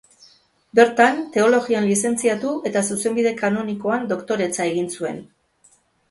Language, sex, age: Basque, female, 50-59